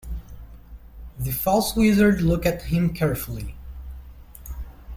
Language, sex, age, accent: English, male, 30-39, United States English